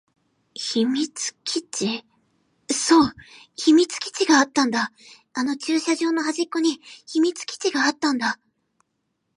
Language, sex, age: Japanese, female, 19-29